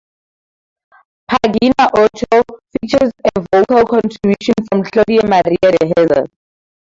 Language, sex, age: English, female, 19-29